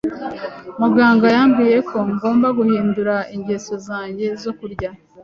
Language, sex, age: Kinyarwanda, female, 30-39